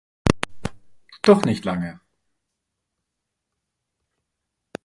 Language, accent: German, Deutschland Deutsch